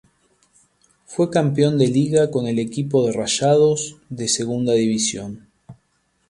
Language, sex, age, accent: Spanish, male, 40-49, Rioplatense: Argentina, Uruguay, este de Bolivia, Paraguay